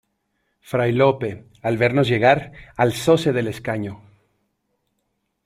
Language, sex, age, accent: Spanish, male, 30-39, México